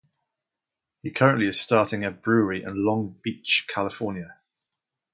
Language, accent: English, Welsh English